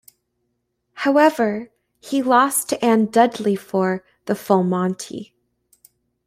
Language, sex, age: English, female, 19-29